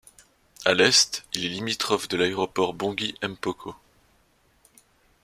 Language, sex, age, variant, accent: French, male, 19-29, Français d'Europe, Français de Suisse